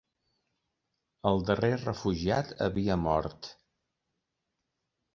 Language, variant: Catalan, Central